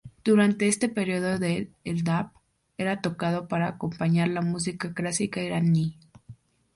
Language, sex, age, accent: Spanish, female, 19-29, México